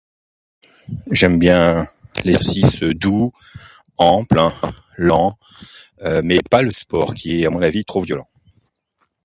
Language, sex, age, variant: French, male, 50-59, Français de métropole